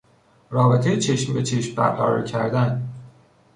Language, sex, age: Persian, male, 30-39